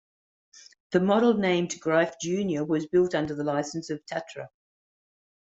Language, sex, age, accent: English, female, 50-59, Australian English